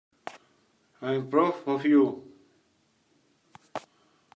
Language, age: English, 40-49